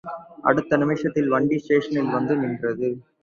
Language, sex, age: Tamil, male, 19-29